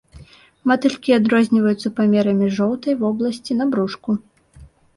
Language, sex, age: Belarusian, female, 19-29